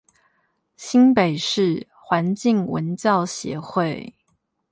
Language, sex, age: Chinese, female, 30-39